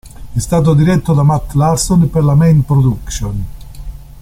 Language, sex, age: Italian, male, 60-69